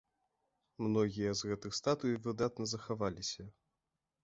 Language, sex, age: Belarusian, male, under 19